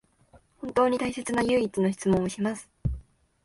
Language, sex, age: Japanese, female, 19-29